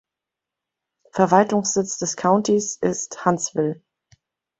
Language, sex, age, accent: German, female, 30-39, Deutschland Deutsch